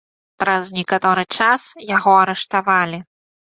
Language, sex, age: Belarusian, female, 19-29